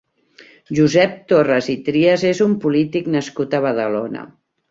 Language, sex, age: Catalan, female, 50-59